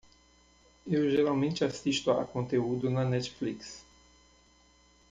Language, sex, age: Portuguese, male, 50-59